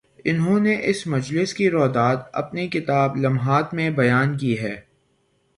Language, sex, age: Urdu, male, 19-29